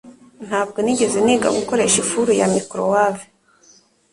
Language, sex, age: Kinyarwanda, female, 19-29